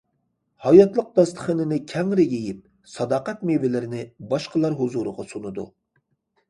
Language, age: Uyghur, 30-39